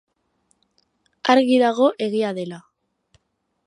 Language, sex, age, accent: Basque, female, under 19, Erdialdekoa edo Nafarra (Gipuzkoa, Nafarroa)